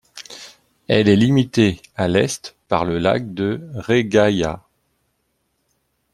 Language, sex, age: French, male, 40-49